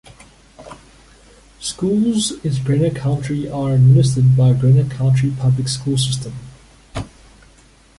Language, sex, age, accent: English, male, 30-39, Southern African (South Africa, Zimbabwe, Namibia)